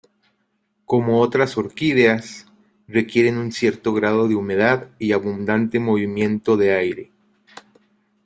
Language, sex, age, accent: Spanish, male, 30-39, México